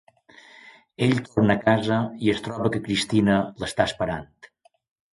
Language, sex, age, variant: Catalan, male, 60-69, Balear